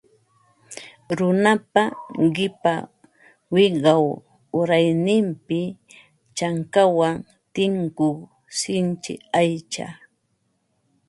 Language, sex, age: Ambo-Pasco Quechua, female, 60-69